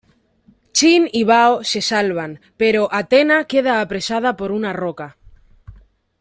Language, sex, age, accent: Spanish, female, 19-29, España: Centro-Sur peninsular (Madrid, Toledo, Castilla-La Mancha)